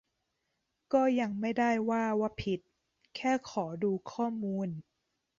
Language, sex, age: Thai, female, 30-39